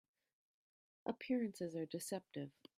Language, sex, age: English, female, 40-49